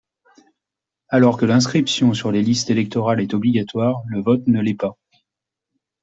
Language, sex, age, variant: French, male, 40-49, Français de métropole